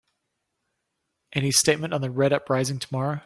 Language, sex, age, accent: English, male, 40-49, New Zealand English